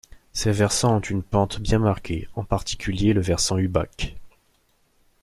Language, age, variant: French, 30-39, Français de métropole